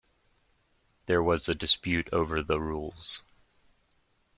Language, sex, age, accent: English, male, 30-39, United States English